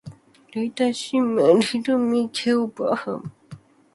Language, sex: English, female